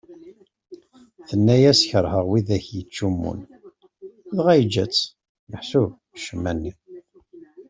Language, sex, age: Kabyle, male, 50-59